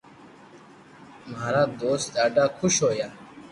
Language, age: Loarki, under 19